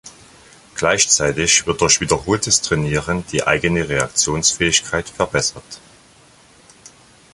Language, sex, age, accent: German, male, 50-59, Deutschland Deutsch